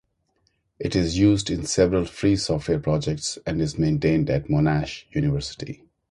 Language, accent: English, India and South Asia (India, Pakistan, Sri Lanka)